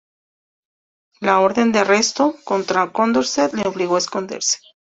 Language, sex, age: Spanish, female, 40-49